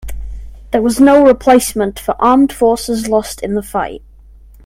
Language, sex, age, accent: English, male, under 19, England English